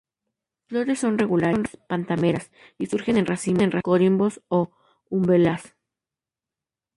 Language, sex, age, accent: Spanish, female, 19-29, México